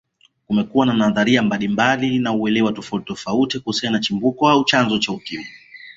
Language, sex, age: Swahili, male, 19-29